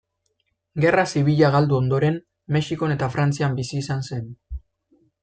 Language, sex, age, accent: Basque, male, 19-29, Mendebalekoa (Araba, Bizkaia, Gipuzkoako mendebaleko herri batzuk)